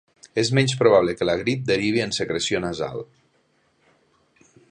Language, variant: Catalan, Nord-Occidental